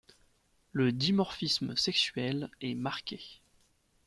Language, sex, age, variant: French, male, 19-29, Français de métropole